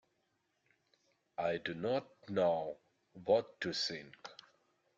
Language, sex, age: English, male, 19-29